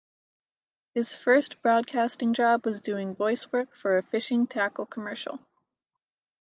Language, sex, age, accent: English, female, 19-29, United States English